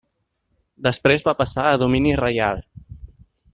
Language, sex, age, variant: Catalan, male, 30-39, Central